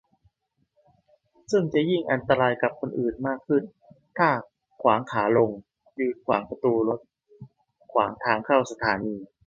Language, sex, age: Thai, male, 19-29